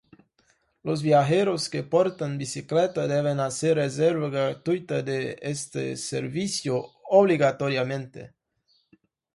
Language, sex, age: Spanish, male, 19-29